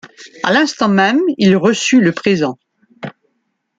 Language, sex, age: French, female, 50-59